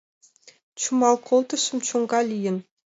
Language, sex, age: Mari, female, 19-29